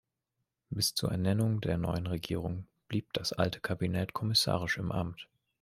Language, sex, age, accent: German, male, 19-29, Deutschland Deutsch